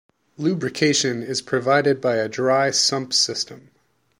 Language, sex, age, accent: English, male, 30-39, United States English